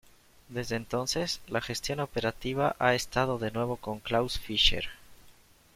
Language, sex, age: Spanish, male, 19-29